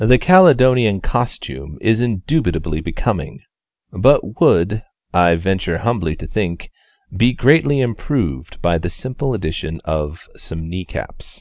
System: none